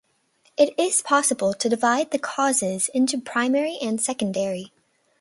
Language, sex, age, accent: English, female, under 19, United States English